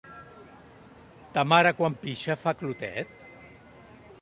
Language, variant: Catalan, Central